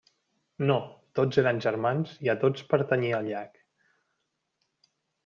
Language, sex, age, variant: Catalan, male, 30-39, Central